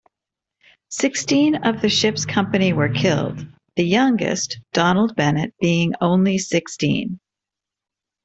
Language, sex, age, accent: English, female, 50-59, United States English